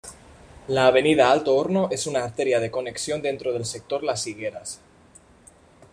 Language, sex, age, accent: Spanish, male, 19-29, España: Norte peninsular (Asturias, Castilla y León, Cantabria, País Vasco, Navarra, Aragón, La Rioja, Guadalajara, Cuenca)